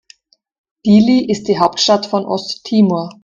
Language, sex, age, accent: German, female, 30-39, Österreichisches Deutsch